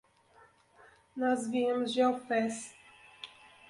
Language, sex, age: Portuguese, female, 30-39